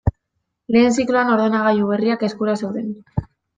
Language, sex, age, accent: Basque, female, 19-29, Mendebalekoa (Araba, Bizkaia, Gipuzkoako mendebaleko herri batzuk)